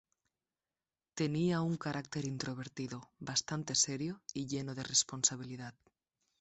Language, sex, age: Spanish, female, 30-39